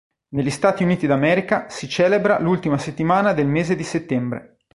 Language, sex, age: Italian, male, 40-49